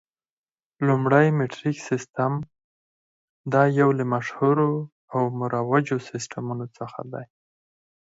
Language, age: Pashto, 30-39